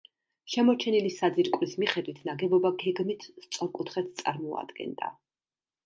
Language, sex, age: Georgian, female, 30-39